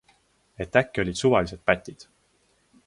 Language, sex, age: Estonian, male, 19-29